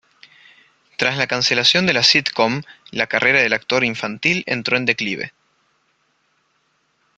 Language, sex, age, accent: Spanish, male, 19-29, Rioplatense: Argentina, Uruguay, este de Bolivia, Paraguay